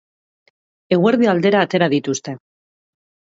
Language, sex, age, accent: Basque, female, 40-49, Mendebalekoa (Araba, Bizkaia, Gipuzkoako mendebaleko herri batzuk)